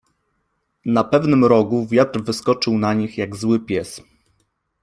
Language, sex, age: Polish, male, 30-39